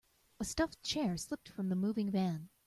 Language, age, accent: English, 30-39, United States English